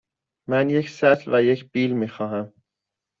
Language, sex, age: Persian, male, 19-29